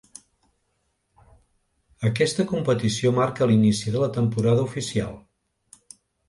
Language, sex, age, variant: Catalan, male, 60-69, Central